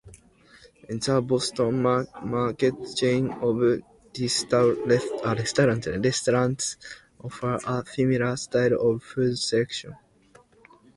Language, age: English, 19-29